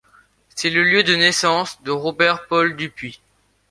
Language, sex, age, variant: French, male, under 19, Français de métropole